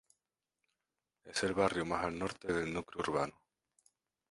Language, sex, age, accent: Spanish, male, 19-29, España: Islas Canarias